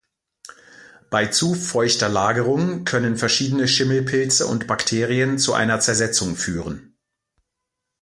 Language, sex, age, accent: German, male, 40-49, Deutschland Deutsch